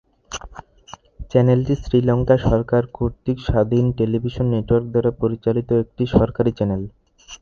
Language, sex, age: Bengali, male, under 19